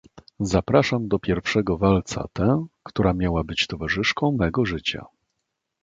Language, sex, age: Polish, male, 50-59